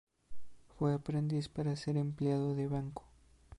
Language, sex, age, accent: Spanish, male, under 19, México